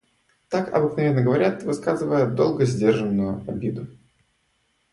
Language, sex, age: Russian, male, 19-29